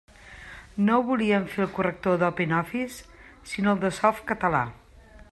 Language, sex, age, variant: Catalan, female, 50-59, Central